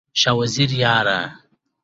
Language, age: Pashto, 19-29